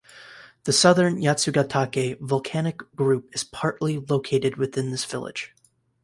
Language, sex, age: English, male, 19-29